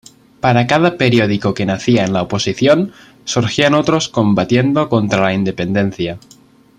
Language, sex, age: Spanish, male, 19-29